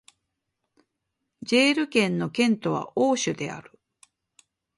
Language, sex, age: Japanese, female, 50-59